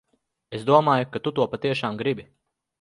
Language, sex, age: Latvian, male, 30-39